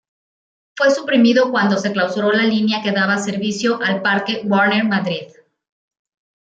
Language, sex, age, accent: Spanish, female, 40-49, México